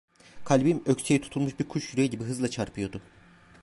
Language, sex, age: Turkish, male, 19-29